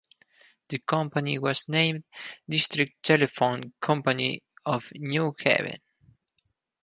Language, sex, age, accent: English, male, 19-29, United States English